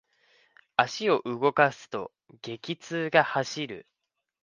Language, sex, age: Japanese, male, 19-29